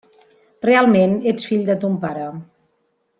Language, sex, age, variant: Catalan, female, 50-59, Central